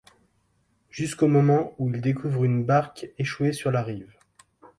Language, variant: French, Français de métropole